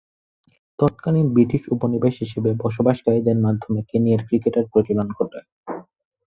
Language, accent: Bengali, প্রমিত বাংলা